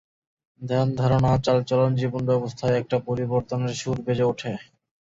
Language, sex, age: Bengali, male, 19-29